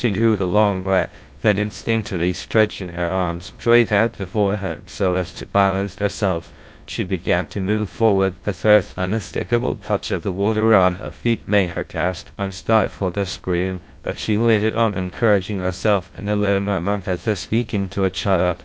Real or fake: fake